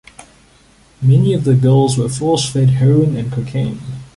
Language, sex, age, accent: English, male, 30-39, Southern African (South Africa, Zimbabwe, Namibia)